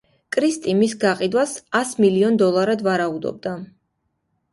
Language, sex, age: Georgian, female, 19-29